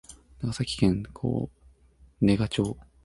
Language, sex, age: Japanese, male, 19-29